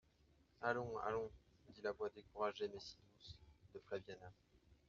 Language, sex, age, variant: French, male, 30-39, Français de métropole